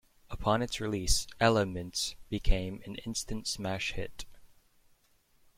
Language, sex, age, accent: English, male, under 19, United States English